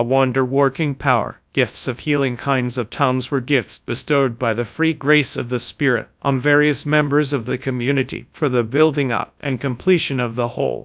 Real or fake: fake